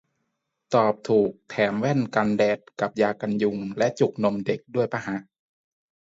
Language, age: Thai, 19-29